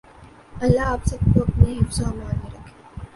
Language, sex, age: Urdu, female, 19-29